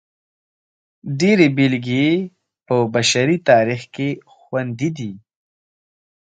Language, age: Pashto, 19-29